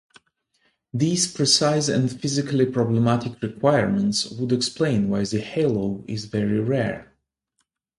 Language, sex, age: English, male, 30-39